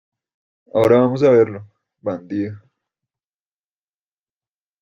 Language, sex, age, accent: Spanish, male, under 19, Andino-Pacífico: Colombia, Perú, Ecuador, oeste de Bolivia y Venezuela andina